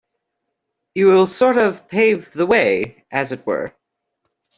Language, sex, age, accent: English, male, under 19, United States English